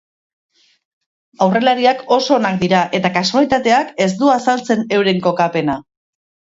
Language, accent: Basque, Erdialdekoa edo Nafarra (Gipuzkoa, Nafarroa)